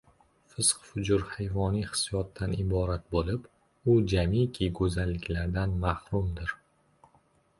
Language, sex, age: Uzbek, male, 19-29